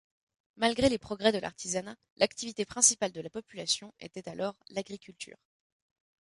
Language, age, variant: French, 19-29, Français de métropole